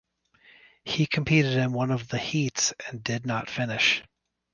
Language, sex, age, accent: English, male, 30-39, United States English